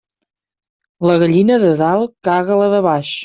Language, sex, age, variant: Catalan, female, 30-39, Central